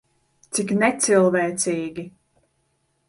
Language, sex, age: Latvian, female, 19-29